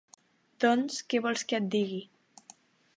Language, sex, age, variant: Catalan, female, under 19, Central